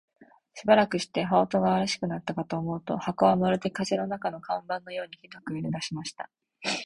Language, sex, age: Japanese, female, 19-29